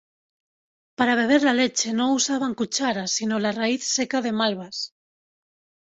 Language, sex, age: Spanish, female, 30-39